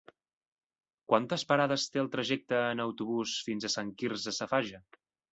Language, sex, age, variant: Catalan, male, 19-29, Central